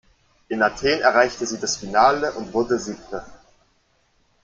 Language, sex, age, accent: German, male, 19-29, Deutschland Deutsch